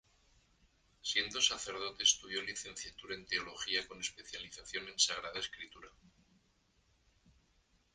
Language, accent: Spanish, España: Centro-Sur peninsular (Madrid, Toledo, Castilla-La Mancha)